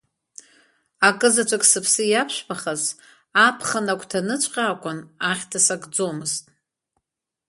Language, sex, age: Abkhazian, female, 50-59